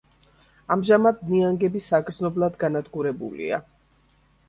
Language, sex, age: Georgian, female, 50-59